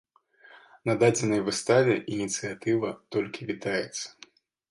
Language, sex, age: Belarusian, male, 19-29